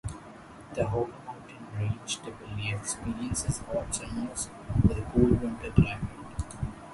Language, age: English, under 19